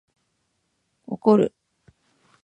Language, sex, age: Japanese, female, 40-49